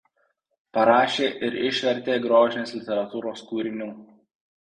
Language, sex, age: Lithuanian, male, 19-29